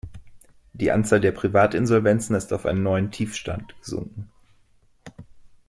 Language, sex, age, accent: German, male, 30-39, Deutschland Deutsch